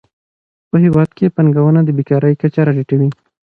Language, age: Pashto, 19-29